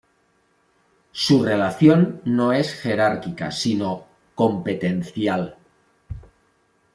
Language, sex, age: Spanish, male, 50-59